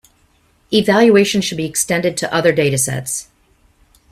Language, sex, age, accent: English, female, 50-59, United States English